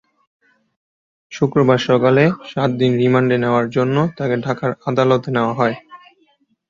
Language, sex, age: Bengali, male, 19-29